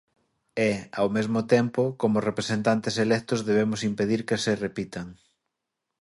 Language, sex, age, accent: Galician, male, 19-29, Oriental (común en zona oriental)